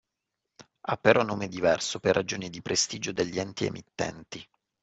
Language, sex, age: Italian, male, 30-39